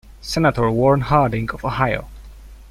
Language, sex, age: English, male, 19-29